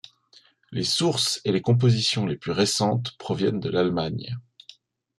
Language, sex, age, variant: French, male, 30-39, Français de métropole